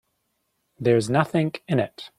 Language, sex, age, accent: English, male, 30-39, New Zealand English